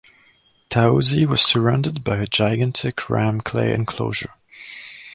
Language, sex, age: English, male, 30-39